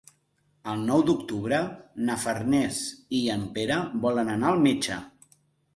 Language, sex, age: Catalan, male, 40-49